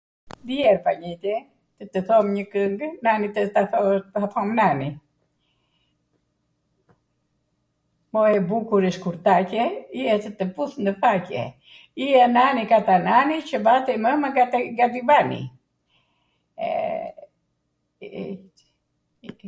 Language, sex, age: Arvanitika Albanian, female, 70-79